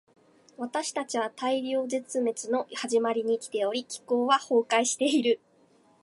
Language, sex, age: Japanese, female, 19-29